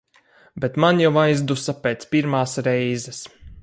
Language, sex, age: Latvian, male, 30-39